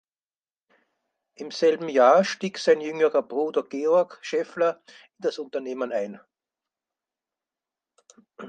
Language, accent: German, Österreichisches Deutsch